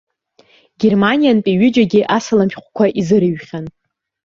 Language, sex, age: Abkhazian, female, under 19